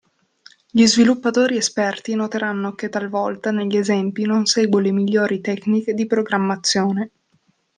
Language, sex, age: Italian, female, 19-29